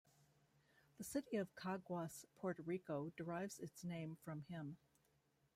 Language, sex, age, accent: English, female, 60-69, United States English